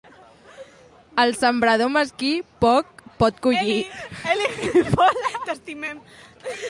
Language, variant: Catalan, Central